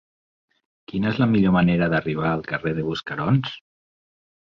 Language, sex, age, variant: Catalan, male, 30-39, Nord-Occidental